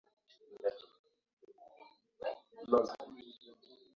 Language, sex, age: Swahili, male, 19-29